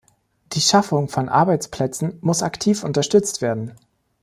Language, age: German, 30-39